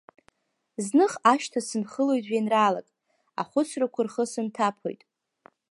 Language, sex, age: Abkhazian, female, under 19